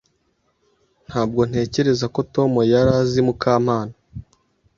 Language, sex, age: Kinyarwanda, male, 30-39